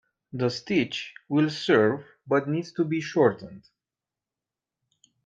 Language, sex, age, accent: English, male, 30-39, United States English